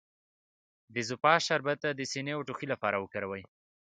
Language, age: Pashto, 19-29